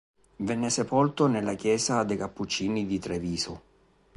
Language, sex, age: Italian, male, 30-39